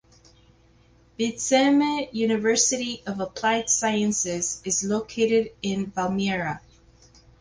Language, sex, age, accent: English, female, 40-49, United States English